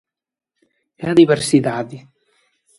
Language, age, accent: Galician, 19-29, Atlántico (seseo e gheada)